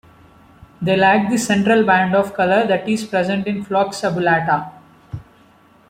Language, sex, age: English, male, 19-29